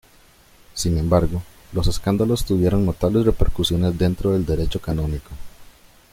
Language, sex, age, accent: Spanish, male, 19-29, América central